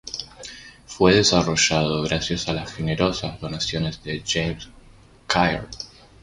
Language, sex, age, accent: Spanish, male, 19-29, Rioplatense: Argentina, Uruguay, este de Bolivia, Paraguay